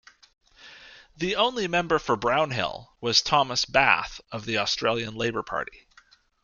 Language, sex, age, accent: English, male, 30-39, Canadian English